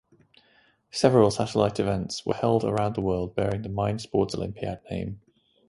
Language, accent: English, England English